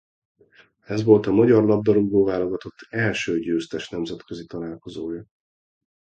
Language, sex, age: Hungarian, male, 40-49